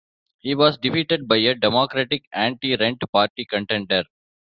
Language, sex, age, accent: English, male, 40-49, India and South Asia (India, Pakistan, Sri Lanka)